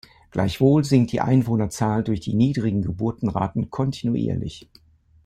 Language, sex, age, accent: German, male, 70-79, Deutschland Deutsch